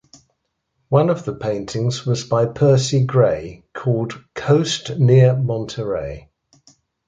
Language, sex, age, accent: English, male, 70-79, England English